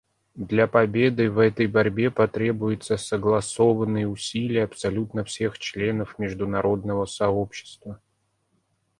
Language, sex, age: Russian, male, 30-39